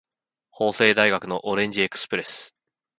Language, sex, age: Japanese, male, 19-29